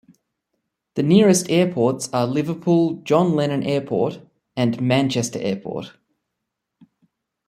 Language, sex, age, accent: English, male, 30-39, Australian English